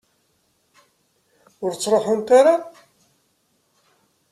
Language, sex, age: Kabyle, male, 50-59